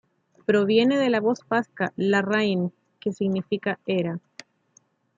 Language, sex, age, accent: Spanish, female, 30-39, Chileno: Chile, Cuyo